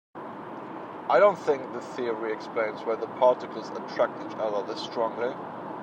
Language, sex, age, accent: English, male, 40-49, England English